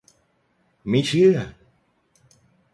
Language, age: Thai, 30-39